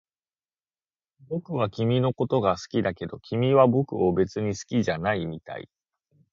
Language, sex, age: Japanese, male, under 19